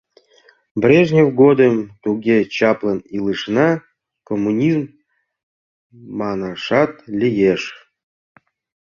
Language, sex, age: Mari, male, 40-49